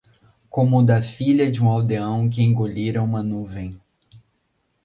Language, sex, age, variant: Portuguese, male, under 19, Portuguese (Brasil)